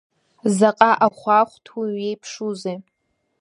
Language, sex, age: Abkhazian, female, under 19